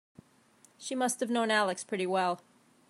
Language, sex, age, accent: English, female, 30-39, United States English